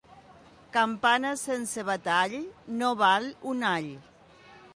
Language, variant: Catalan, Central